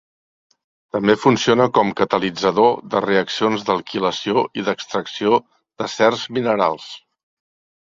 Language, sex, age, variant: Catalan, male, 60-69, Central